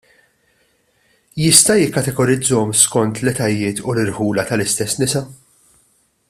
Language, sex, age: Maltese, male, 40-49